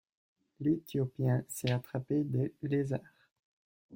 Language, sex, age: French, male, 19-29